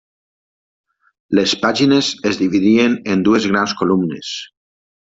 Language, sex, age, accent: Catalan, male, 50-59, valencià